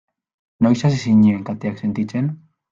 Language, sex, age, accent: Basque, male, 19-29, Mendebalekoa (Araba, Bizkaia, Gipuzkoako mendebaleko herri batzuk)